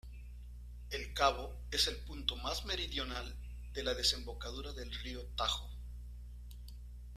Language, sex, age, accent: Spanish, male, 50-59, México